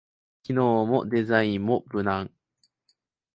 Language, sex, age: Japanese, male, 19-29